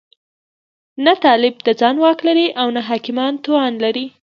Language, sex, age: Pashto, female, 19-29